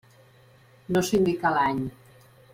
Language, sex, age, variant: Catalan, female, 50-59, Central